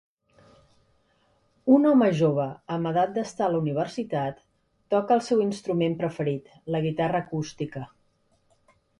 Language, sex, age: Catalan, female, 40-49